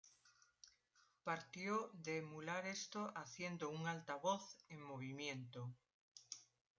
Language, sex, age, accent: Spanish, female, 50-59, España: Norte peninsular (Asturias, Castilla y León, Cantabria, País Vasco, Navarra, Aragón, La Rioja, Guadalajara, Cuenca)